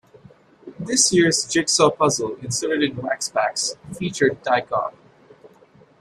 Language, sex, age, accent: English, male, 30-39, India and South Asia (India, Pakistan, Sri Lanka)